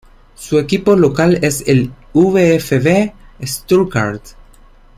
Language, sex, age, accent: Spanish, male, 19-29, América central